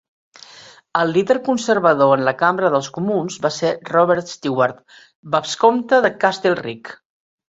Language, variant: Catalan, Central